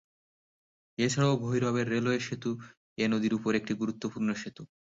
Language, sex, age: Bengali, male, 19-29